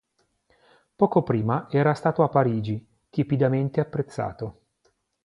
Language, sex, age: Italian, male, 50-59